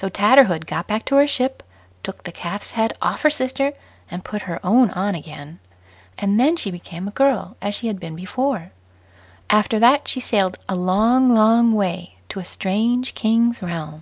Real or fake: real